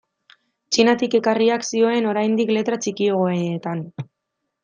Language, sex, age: Basque, female, 19-29